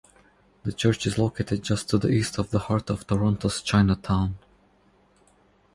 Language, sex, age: English, male, 30-39